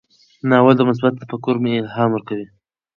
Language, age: Pashto, 19-29